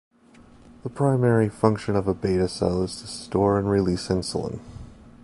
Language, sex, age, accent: English, male, 19-29, United States English